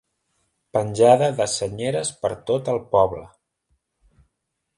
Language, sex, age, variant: Catalan, male, 30-39, Central